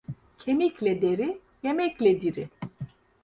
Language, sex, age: Turkish, female, 50-59